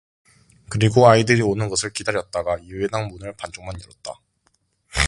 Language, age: Korean, 19-29